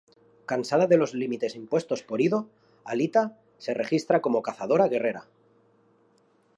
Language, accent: Spanish, España: Centro-Sur peninsular (Madrid, Toledo, Castilla-La Mancha)